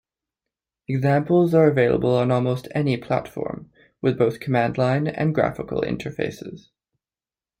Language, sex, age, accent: English, male, 19-29, Canadian English